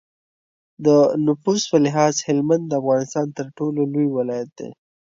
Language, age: Pashto, 19-29